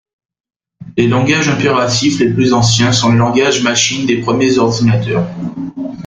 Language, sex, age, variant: French, male, 19-29, Français de métropole